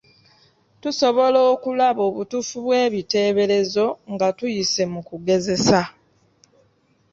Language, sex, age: Ganda, female, 30-39